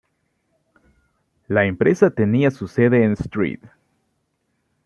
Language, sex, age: Spanish, male, 19-29